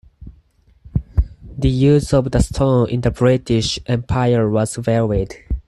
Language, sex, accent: English, male, United States English